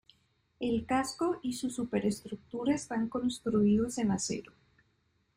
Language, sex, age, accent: Spanish, female, 19-29, México